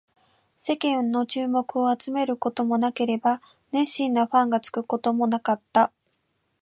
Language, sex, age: Japanese, female, 19-29